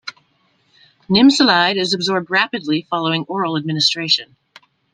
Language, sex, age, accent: English, female, 50-59, United States English